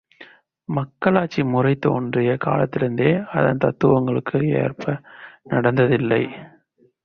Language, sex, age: Tamil, male, 30-39